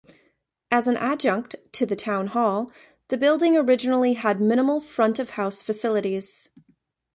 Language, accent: English, United States English